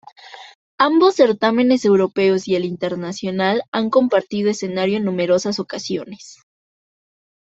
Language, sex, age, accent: Spanish, female, 19-29, México